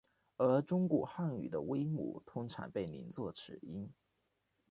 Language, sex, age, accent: Chinese, male, 19-29, 出生地：福建省